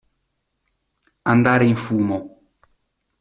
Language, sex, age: Italian, male, 30-39